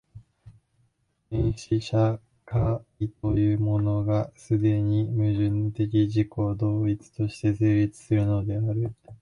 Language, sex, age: Japanese, male, 19-29